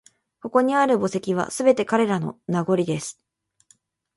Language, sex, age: Japanese, female, 19-29